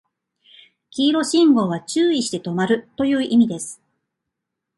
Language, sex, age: Japanese, female, 40-49